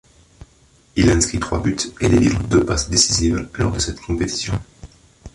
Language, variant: French, Français de métropole